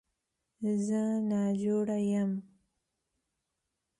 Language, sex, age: Pashto, female, 19-29